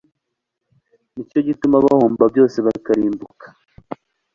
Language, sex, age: Kinyarwanda, male, 19-29